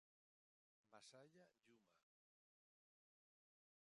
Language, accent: Spanish, España: Centro-Sur peninsular (Madrid, Toledo, Castilla-La Mancha)